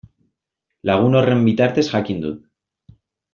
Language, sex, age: Basque, male, 19-29